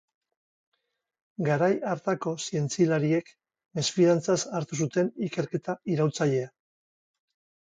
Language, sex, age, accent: Basque, male, 50-59, Mendebalekoa (Araba, Bizkaia, Gipuzkoako mendebaleko herri batzuk)